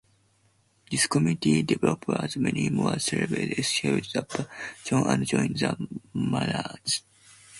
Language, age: English, under 19